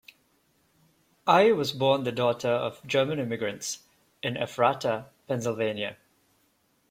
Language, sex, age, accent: English, male, 30-39, Singaporean English